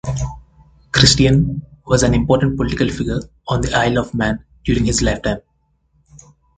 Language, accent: English, India and South Asia (India, Pakistan, Sri Lanka)